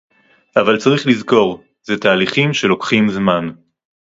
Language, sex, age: Hebrew, male, 19-29